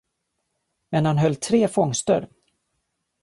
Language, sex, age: Swedish, male, 40-49